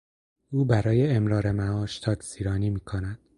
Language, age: Persian, 19-29